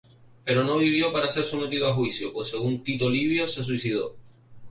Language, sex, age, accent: Spanish, male, 19-29, España: Islas Canarias